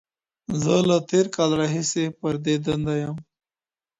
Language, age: Pashto, 19-29